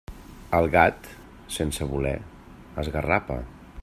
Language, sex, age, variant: Catalan, male, 40-49, Central